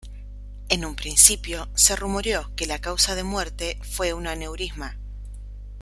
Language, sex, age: Spanish, female, 19-29